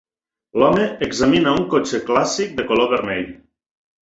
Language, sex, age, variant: Catalan, male, 40-49, Nord-Occidental